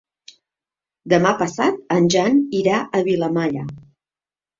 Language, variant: Catalan, Central